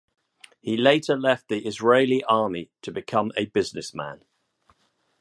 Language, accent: English, England English